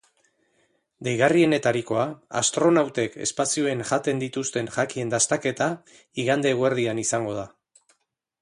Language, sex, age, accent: Basque, male, 40-49, Erdialdekoa edo Nafarra (Gipuzkoa, Nafarroa)